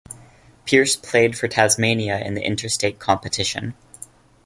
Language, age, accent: English, 19-29, Canadian English